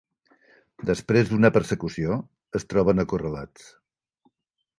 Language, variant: Catalan, Central